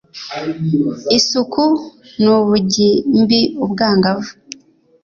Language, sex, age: Kinyarwanda, female, 19-29